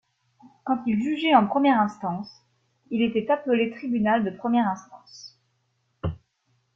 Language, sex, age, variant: French, female, 19-29, Français de métropole